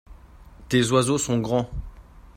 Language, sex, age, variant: French, male, 30-39, Français de métropole